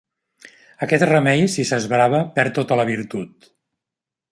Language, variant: Catalan, Central